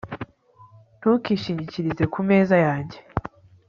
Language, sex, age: Kinyarwanda, female, 19-29